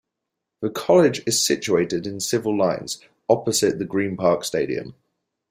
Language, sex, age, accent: English, male, 19-29, England English